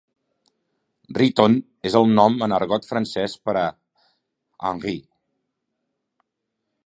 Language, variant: Catalan, Central